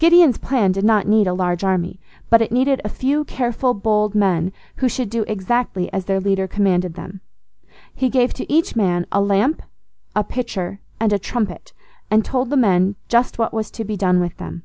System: none